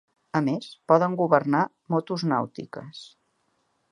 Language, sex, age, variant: Catalan, female, 50-59, Central